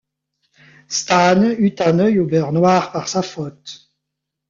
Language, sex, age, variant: French, male, 40-49, Français de métropole